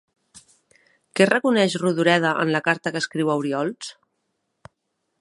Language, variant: Catalan, Central